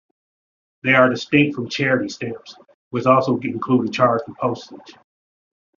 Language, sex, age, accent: English, male, 40-49, United States English